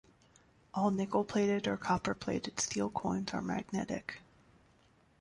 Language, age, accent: English, 30-39, United States English